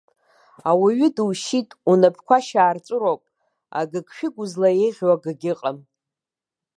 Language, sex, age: Abkhazian, female, 50-59